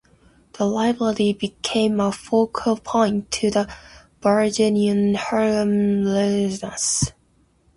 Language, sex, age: English, female, 19-29